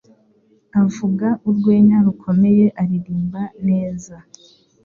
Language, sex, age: Kinyarwanda, female, under 19